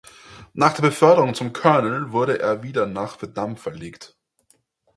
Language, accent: German, Österreichisches Deutsch